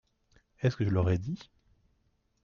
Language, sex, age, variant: French, male, 19-29, Français de métropole